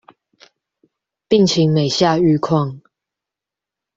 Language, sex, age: Chinese, female, under 19